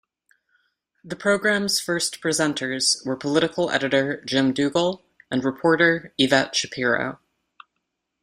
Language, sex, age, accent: English, female, 19-29, United States English